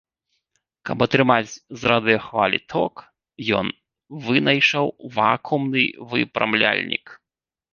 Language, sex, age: Belarusian, male, 40-49